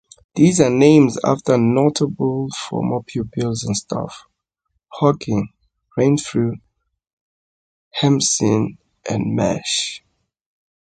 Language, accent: English, Southern African (South Africa, Zimbabwe, Namibia)